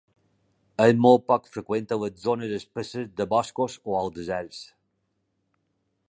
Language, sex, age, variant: Catalan, male, 40-49, Balear